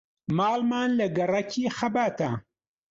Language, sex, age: Central Kurdish, male, 40-49